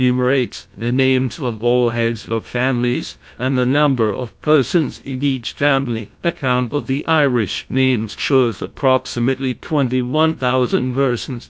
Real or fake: fake